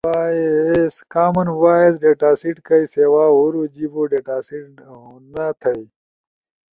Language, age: Ushojo, 19-29